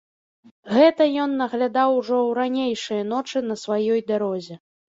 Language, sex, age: Belarusian, female, 19-29